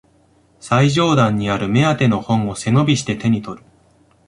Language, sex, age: Japanese, male, 19-29